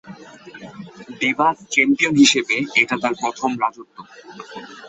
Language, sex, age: Bengali, male, 19-29